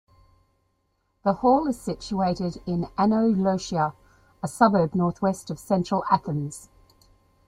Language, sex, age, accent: English, female, 50-59, Australian English